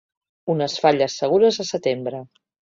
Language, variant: Catalan, Central